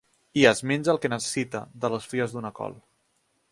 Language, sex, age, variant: Catalan, male, 30-39, Central